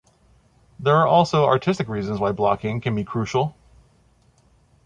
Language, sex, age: English, male, 40-49